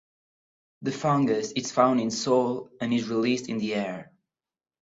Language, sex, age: English, male, under 19